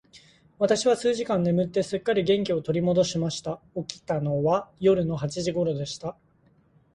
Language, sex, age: Japanese, male, 30-39